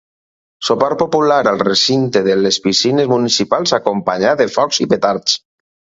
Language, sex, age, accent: Catalan, male, 30-39, apitxat